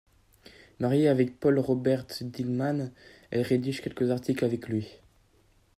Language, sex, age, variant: French, male, under 19, Français de métropole